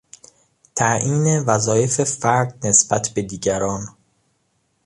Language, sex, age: Persian, male, 19-29